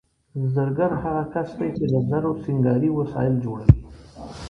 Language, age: Pashto, 40-49